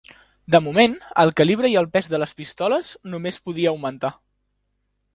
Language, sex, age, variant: Catalan, male, 19-29, Central